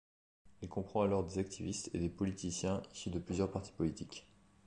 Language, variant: French, Français de métropole